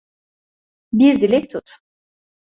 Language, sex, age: Turkish, female, 50-59